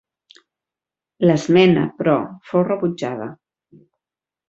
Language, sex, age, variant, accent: Catalan, female, 40-49, Central, tarragoní